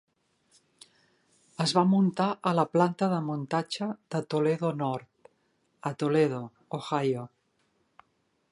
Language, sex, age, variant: Catalan, female, 60-69, Central